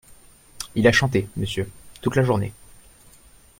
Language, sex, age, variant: French, male, 19-29, Français de métropole